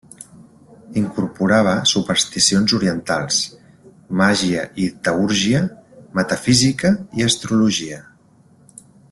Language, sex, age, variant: Catalan, male, 40-49, Central